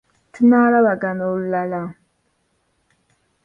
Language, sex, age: Ganda, female, 19-29